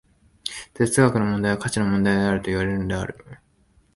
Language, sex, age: Japanese, male, 19-29